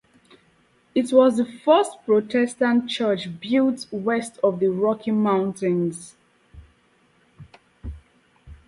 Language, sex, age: English, female, 19-29